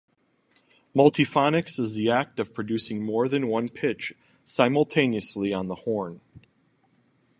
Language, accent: English, United States English